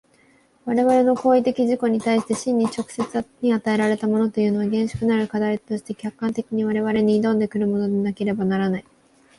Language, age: Japanese, 19-29